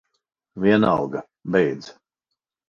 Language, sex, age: Latvian, male, 50-59